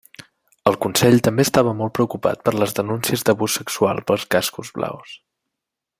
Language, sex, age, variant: Catalan, male, 19-29, Septentrional